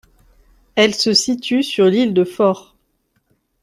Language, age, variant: French, 19-29, Français de métropole